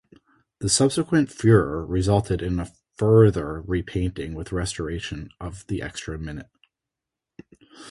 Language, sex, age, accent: English, male, 30-39, United States English